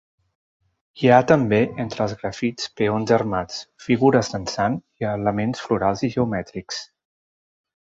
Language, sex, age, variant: Catalan, male, 40-49, Central